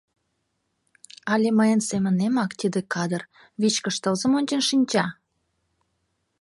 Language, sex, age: Mari, female, 19-29